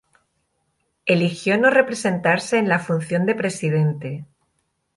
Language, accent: Spanish, España: Sur peninsular (Andalucia, Extremadura, Murcia)